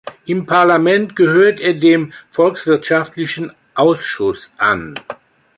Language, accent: German, Deutschland Deutsch